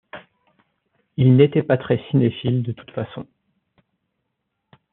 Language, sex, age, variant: French, male, 19-29, Français de métropole